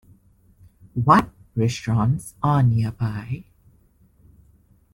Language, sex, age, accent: English, male, 19-29, Southern African (South Africa, Zimbabwe, Namibia)